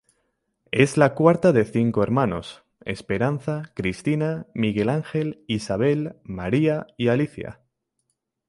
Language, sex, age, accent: Spanish, male, under 19, España: Centro-Sur peninsular (Madrid, Toledo, Castilla-La Mancha)